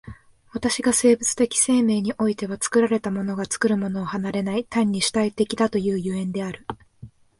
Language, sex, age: Japanese, female, 19-29